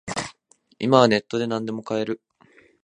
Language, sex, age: Japanese, male, 19-29